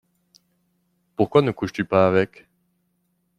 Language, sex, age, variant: French, male, 30-39, Français de métropole